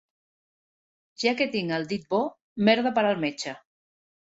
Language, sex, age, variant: Catalan, female, 40-49, Central